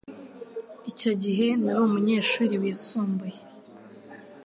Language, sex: Kinyarwanda, female